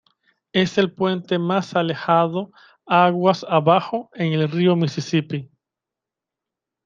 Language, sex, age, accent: Spanish, male, 30-39, Caribe: Cuba, Venezuela, Puerto Rico, República Dominicana, Panamá, Colombia caribeña, México caribeño, Costa del golfo de México